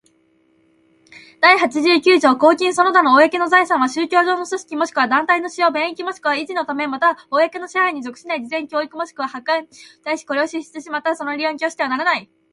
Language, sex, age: Japanese, female, 19-29